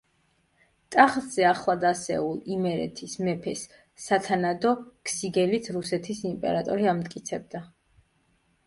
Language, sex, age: Georgian, female, 19-29